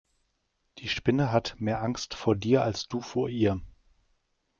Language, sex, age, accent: German, male, 40-49, Deutschland Deutsch